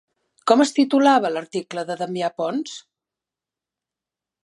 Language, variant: Catalan, Central